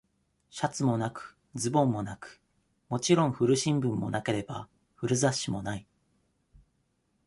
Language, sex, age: Japanese, male, 30-39